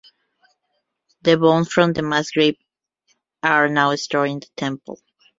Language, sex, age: English, female, 30-39